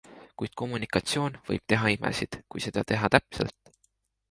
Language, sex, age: Estonian, male, 19-29